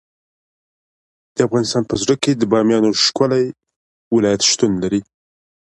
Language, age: Pashto, 19-29